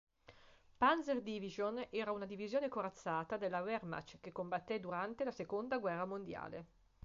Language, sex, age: Italian, female, 50-59